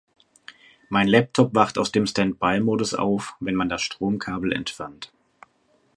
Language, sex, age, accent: German, male, 19-29, Deutschland Deutsch; Süddeutsch